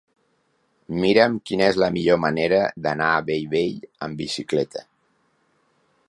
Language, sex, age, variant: Catalan, male, 40-49, Nord-Occidental